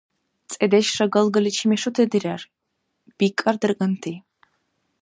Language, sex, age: Dargwa, female, 19-29